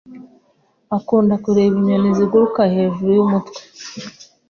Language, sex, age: Kinyarwanda, female, 40-49